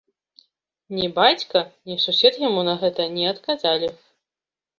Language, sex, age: Belarusian, female, 30-39